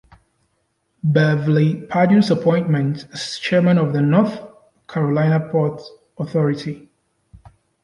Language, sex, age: English, male, 30-39